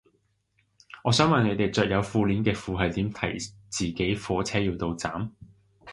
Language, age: Cantonese, 30-39